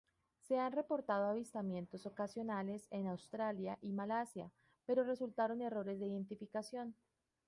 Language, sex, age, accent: Spanish, female, 30-39, Andino-Pacífico: Colombia, Perú, Ecuador, oeste de Bolivia y Venezuela andina